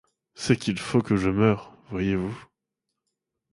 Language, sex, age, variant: French, male, 30-39, Français de métropole